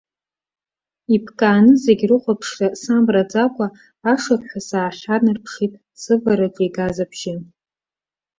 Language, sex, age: Abkhazian, female, 19-29